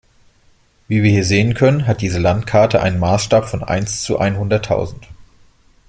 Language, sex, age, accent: German, male, 30-39, Deutschland Deutsch